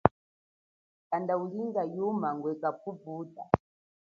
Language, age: Chokwe, 40-49